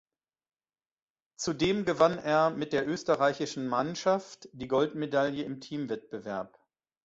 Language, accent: German, Deutschland Deutsch